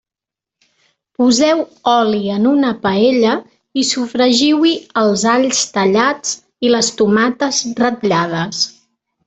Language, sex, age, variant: Catalan, female, 40-49, Central